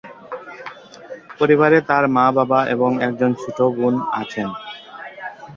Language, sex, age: Bengali, male, 19-29